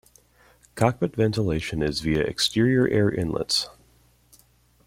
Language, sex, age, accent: English, male, 19-29, United States English